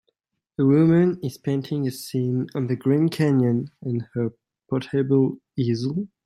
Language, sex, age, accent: English, male, 19-29, Canadian English